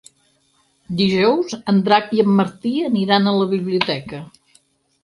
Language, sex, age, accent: Catalan, female, 60-69, Empordanès